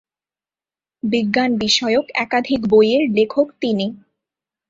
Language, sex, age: Bengali, female, 19-29